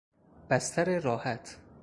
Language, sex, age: Persian, male, 30-39